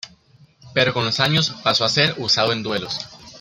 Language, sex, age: Spanish, male, under 19